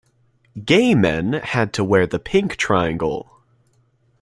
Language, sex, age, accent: English, male, under 19, United States English